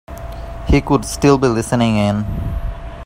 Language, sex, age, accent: English, male, 19-29, India and South Asia (India, Pakistan, Sri Lanka)